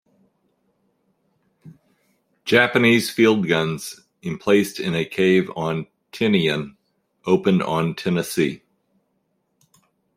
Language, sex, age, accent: English, male, 50-59, United States English